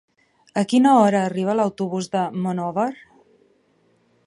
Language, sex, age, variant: Catalan, female, 30-39, Central